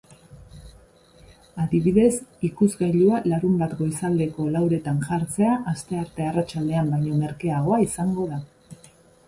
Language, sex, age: Basque, female, 40-49